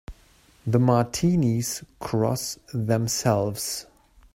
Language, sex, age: English, male, 40-49